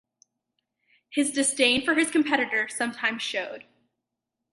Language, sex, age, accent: English, female, under 19, United States English